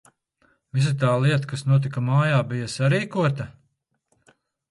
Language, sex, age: Latvian, male, 40-49